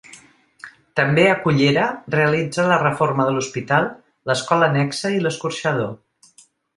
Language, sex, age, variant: Catalan, female, 60-69, Central